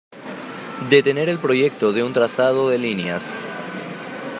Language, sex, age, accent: Spanish, male, 19-29, Andino-Pacífico: Colombia, Perú, Ecuador, oeste de Bolivia y Venezuela andina